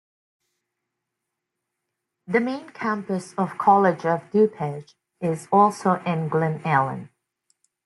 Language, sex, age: English, female, 40-49